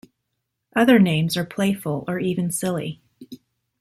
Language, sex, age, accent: English, female, 30-39, United States English